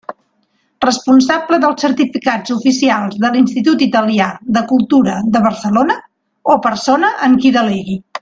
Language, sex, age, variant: Catalan, female, 40-49, Nord-Occidental